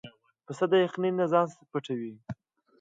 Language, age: Pashto, under 19